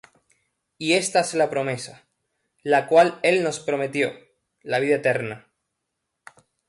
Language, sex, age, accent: Spanish, male, 19-29, España: Sur peninsular (Andalucia, Extremadura, Murcia)